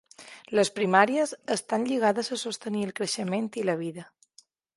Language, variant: Catalan, Balear